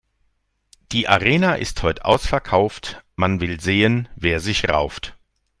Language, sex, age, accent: German, male, 50-59, Deutschland Deutsch